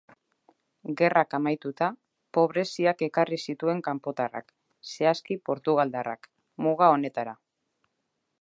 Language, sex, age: Basque, female, 30-39